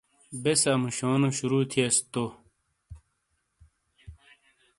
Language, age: Shina, 30-39